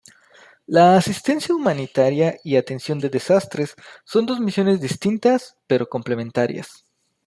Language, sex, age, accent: Spanish, male, 30-39, México